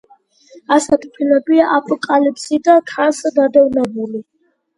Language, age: Georgian, 30-39